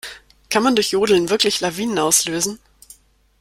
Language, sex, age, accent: German, female, 30-39, Deutschland Deutsch